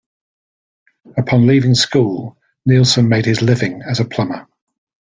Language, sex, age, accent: English, male, 60-69, England English